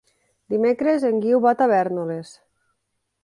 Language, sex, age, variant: Catalan, female, 30-39, Nord-Occidental